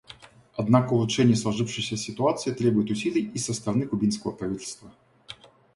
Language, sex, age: Russian, male, 40-49